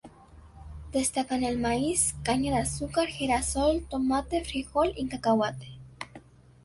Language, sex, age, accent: Spanish, female, under 19, América central